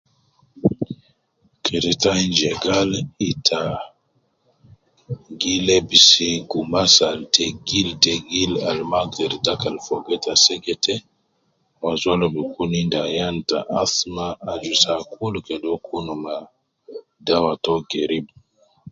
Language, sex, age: Nubi, male, 30-39